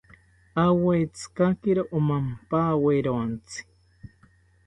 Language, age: South Ucayali Ashéninka, 30-39